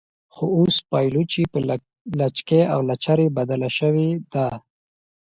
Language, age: Pashto, 19-29